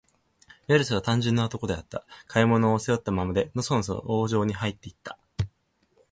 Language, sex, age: Japanese, male, 19-29